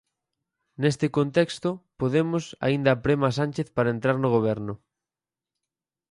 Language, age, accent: Galician, under 19, Normativo (estándar)